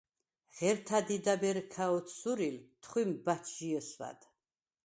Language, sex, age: Svan, female, 70-79